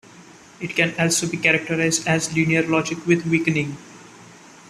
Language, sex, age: English, male, 19-29